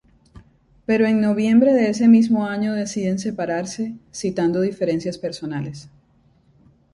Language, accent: Spanish, Caribe: Cuba, Venezuela, Puerto Rico, República Dominicana, Panamá, Colombia caribeña, México caribeño, Costa del golfo de México